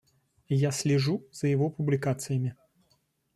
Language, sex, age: Russian, male, 30-39